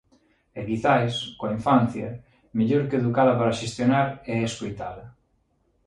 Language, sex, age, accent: Galician, male, 30-39, Normativo (estándar)